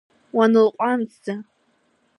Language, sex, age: Abkhazian, female, under 19